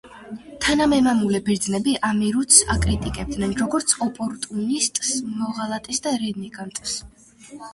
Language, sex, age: Georgian, female, 19-29